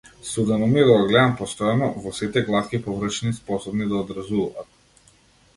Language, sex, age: Macedonian, male, 19-29